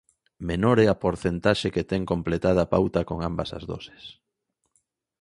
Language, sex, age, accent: Galician, male, 19-29, Normativo (estándar)